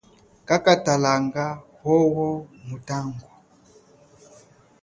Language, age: Chokwe, 40-49